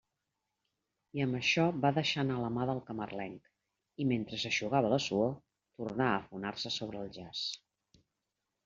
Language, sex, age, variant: Catalan, female, 40-49, Central